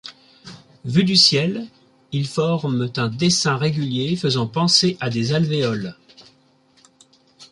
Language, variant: French, Français de métropole